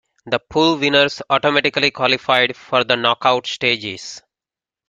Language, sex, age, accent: English, male, 40-49, United States English